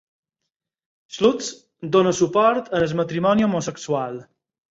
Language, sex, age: Catalan, male, 40-49